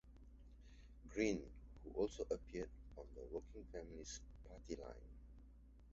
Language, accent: English, England English